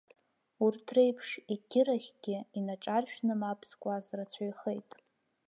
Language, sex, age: Abkhazian, female, under 19